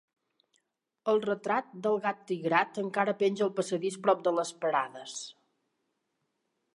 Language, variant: Catalan, Central